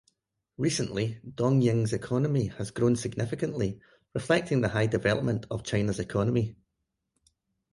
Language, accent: English, Scottish English